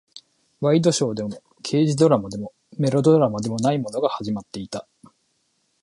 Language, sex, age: Japanese, male, 30-39